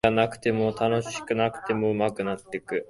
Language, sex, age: Japanese, male, 19-29